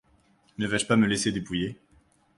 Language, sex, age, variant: French, male, 19-29, Français de métropole